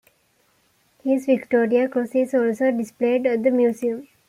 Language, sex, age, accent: English, female, 19-29, United States English